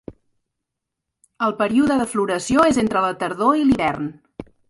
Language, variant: Catalan, Central